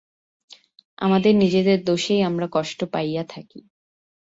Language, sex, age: Bengali, female, 19-29